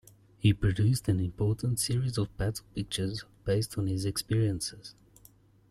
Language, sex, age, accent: English, male, 19-29, Southern African (South Africa, Zimbabwe, Namibia)